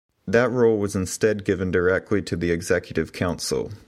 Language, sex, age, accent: English, male, 19-29, United States English